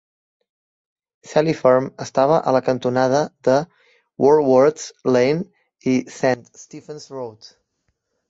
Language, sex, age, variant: Catalan, male, 30-39, Central